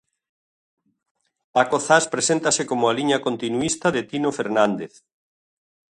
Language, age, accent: Galician, 60-69, Oriental (común en zona oriental)